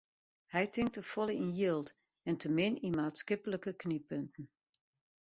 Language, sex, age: Western Frisian, female, 60-69